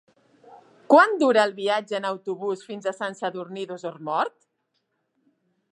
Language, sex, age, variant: Catalan, female, 40-49, Central